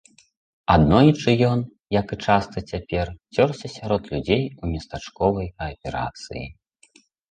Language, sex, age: Belarusian, male, 30-39